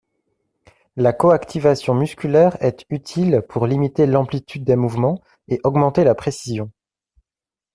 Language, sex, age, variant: French, male, 19-29, Français de métropole